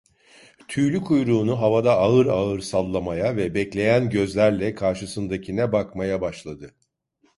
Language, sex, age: Turkish, male, 60-69